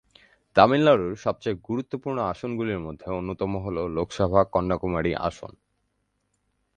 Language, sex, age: Bengali, male, 19-29